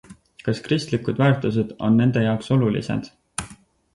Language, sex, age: Estonian, male, 19-29